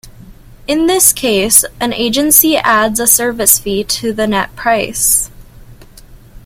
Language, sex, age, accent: English, female, under 19, Canadian English